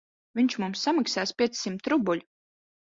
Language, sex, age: Latvian, female, 30-39